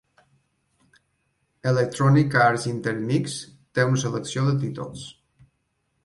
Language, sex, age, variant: Catalan, male, 50-59, Balear